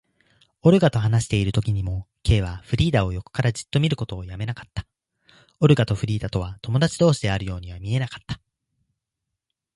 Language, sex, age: Japanese, male, 19-29